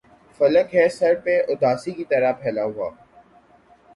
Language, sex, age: Urdu, male, 19-29